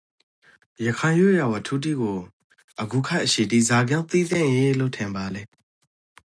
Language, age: Rakhine, 30-39